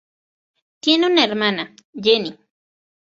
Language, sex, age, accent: Spanish, female, 19-29, México